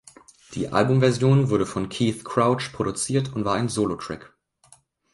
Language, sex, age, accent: German, male, under 19, Deutschland Deutsch